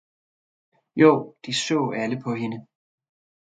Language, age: Danish, 30-39